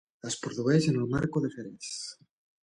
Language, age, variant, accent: Catalan, 30-39, Central, central